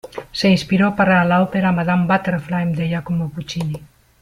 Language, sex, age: Spanish, female, 50-59